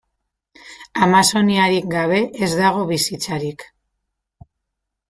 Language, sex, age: Basque, female, 30-39